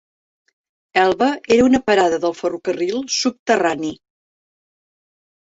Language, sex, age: Catalan, female, 60-69